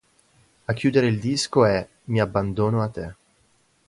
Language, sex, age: Italian, male, 19-29